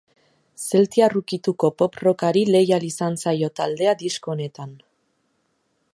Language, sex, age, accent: Basque, female, 19-29, Erdialdekoa edo Nafarra (Gipuzkoa, Nafarroa)